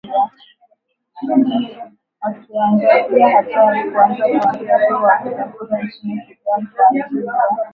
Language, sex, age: Swahili, female, 19-29